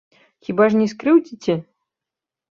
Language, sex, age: Belarusian, female, 30-39